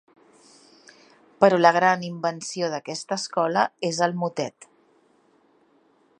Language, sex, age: Catalan, female, 40-49